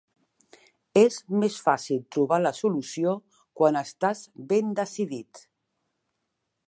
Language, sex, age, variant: Catalan, female, 50-59, Central